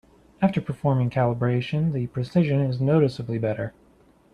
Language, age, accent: English, 19-29, United States English